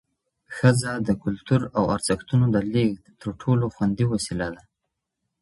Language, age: Pashto, 30-39